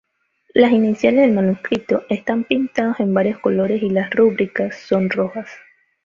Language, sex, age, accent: Spanish, female, 19-29, Andino-Pacífico: Colombia, Perú, Ecuador, oeste de Bolivia y Venezuela andina